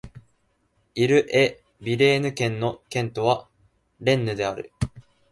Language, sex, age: Japanese, male, 19-29